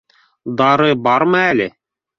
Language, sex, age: Bashkir, male, 30-39